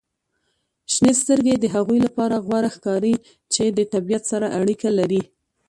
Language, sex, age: Pashto, female, 19-29